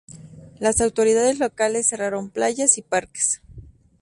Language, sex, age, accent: Spanish, female, 19-29, México